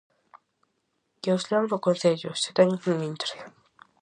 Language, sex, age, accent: Galician, female, under 19, Atlántico (seseo e gheada)